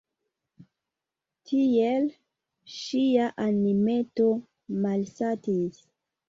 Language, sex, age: Esperanto, female, 19-29